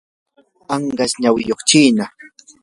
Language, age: Yanahuanca Pasco Quechua, 19-29